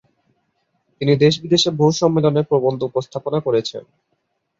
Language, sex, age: Bengali, male, 19-29